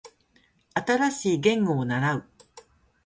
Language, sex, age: Japanese, female, 50-59